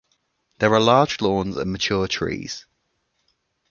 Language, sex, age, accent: English, male, 19-29, England English